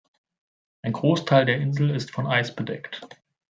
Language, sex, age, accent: German, male, 19-29, Deutschland Deutsch